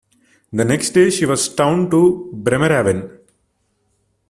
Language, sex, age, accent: English, male, 19-29, India and South Asia (India, Pakistan, Sri Lanka)